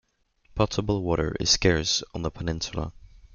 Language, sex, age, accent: English, male, 19-29, United States English